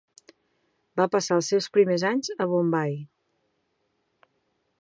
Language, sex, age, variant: Catalan, female, 40-49, Central